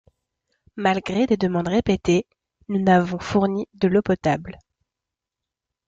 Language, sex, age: French, female, 19-29